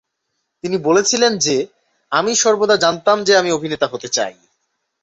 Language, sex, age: Bengali, male, 19-29